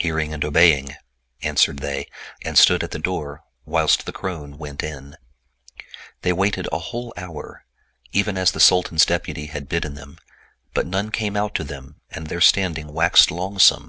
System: none